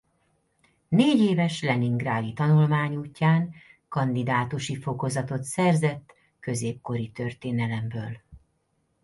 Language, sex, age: Hungarian, female, 40-49